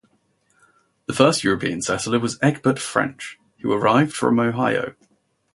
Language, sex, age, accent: English, male, 19-29, England English